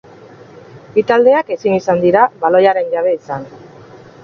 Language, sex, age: Basque, female, 40-49